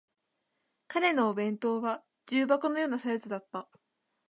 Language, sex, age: Japanese, female, 19-29